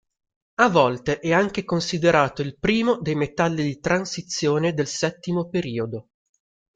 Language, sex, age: Italian, male, 30-39